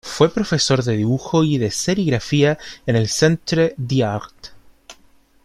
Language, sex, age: Spanish, male, 19-29